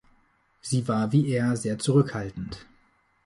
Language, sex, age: German, male, 19-29